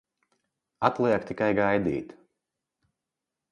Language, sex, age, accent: Latvian, male, 30-39, Vidzemes